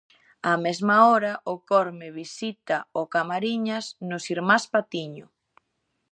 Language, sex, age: Galician, female, 19-29